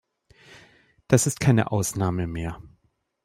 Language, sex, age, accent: German, male, 30-39, Deutschland Deutsch